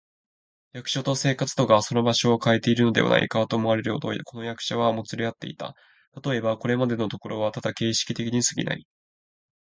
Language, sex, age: Japanese, male, 19-29